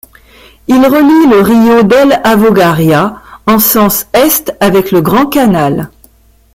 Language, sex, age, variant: French, female, 50-59, Français de métropole